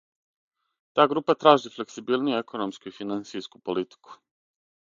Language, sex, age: Serbian, male, 30-39